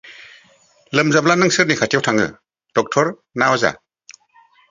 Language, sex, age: Bodo, female, 40-49